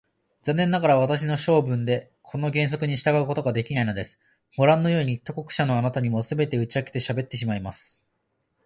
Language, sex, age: Japanese, male, 19-29